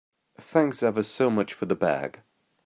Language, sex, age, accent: English, male, 30-39, England English